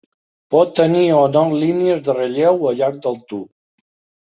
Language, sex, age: Catalan, male, 50-59